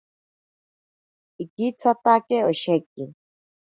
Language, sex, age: Ashéninka Perené, female, 30-39